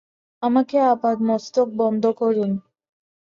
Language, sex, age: Bengali, female, 19-29